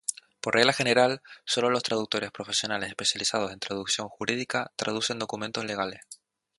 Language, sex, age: Spanish, male, 19-29